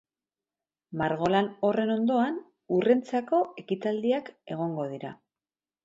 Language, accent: Basque, Mendebalekoa (Araba, Bizkaia, Gipuzkoako mendebaleko herri batzuk)